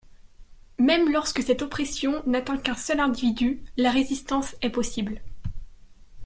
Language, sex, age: French, female, under 19